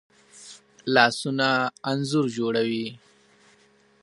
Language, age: Pashto, 19-29